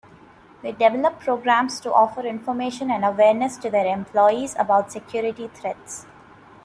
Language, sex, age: English, female, 19-29